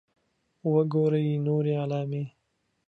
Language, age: Pashto, 19-29